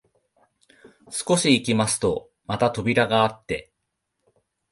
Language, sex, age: Japanese, male, 19-29